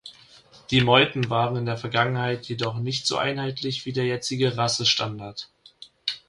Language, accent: German, Deutschland Deutsch